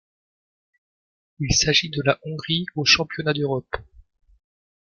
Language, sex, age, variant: French, male, 30-39, Français de métropole